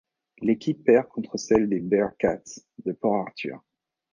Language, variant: French, Français de métropole